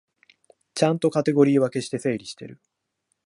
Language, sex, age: Japanese, male, 19-29